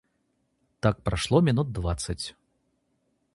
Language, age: Russian, 30-39